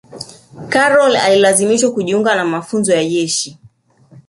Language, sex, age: Swahili, male, 19-29